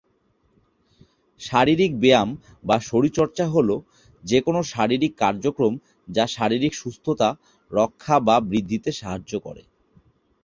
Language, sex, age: Bengali, male, 19-29